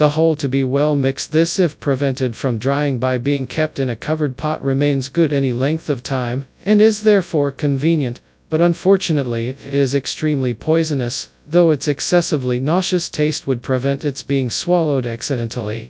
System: TTS, FastPitch